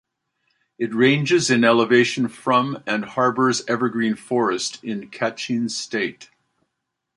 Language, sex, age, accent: English, male, 60-69, Canadian English